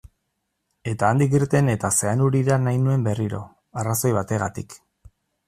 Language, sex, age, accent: Basque, male, 40-49, Erdialdekoa edo Nafarra (Gipuzkoa, Nafarroa)